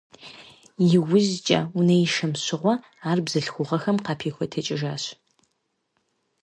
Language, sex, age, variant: Kabardian, female, 19-29, Адыгэбзэ (Къэбэрдей, Кирил, псоми зэдай)